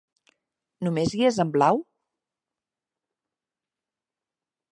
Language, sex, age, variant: Catalan, female, 50-59, Central